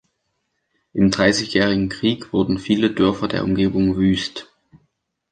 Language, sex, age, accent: German, male, under 19, Deutschland Deutsch